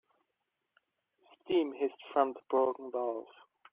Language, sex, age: English, male, 19-29